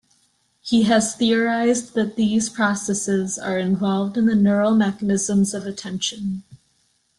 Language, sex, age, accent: English, female, 19-29, United States English